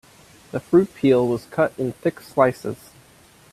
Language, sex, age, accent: English, male, 19-29, United States English